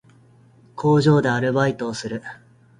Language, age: Japanese, 19-29